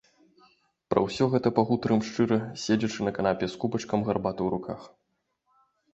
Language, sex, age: Belarusian, male, 19-29